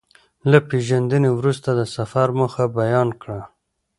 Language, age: Pashto, 30-39